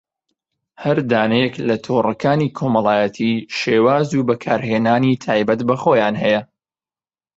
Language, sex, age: Central Kurdish, male, 19-29